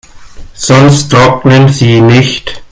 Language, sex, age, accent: German, male, 19-29, Deutschland Deutsch